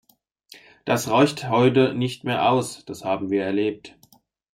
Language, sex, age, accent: German, male, 30-39, Deutschland Deutsch